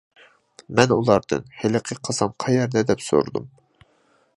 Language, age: Uyghur, 19-29